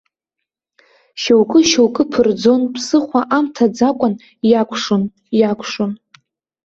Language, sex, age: Abkhazian, female, 19-29